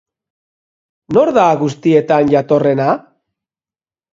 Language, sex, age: Basque, male, 50-59